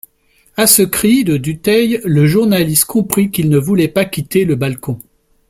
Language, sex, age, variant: French, male, 40-49, Français de métropole